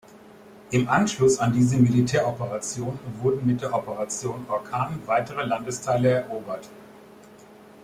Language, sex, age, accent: German, male, 50-59, Deutschland Deutsch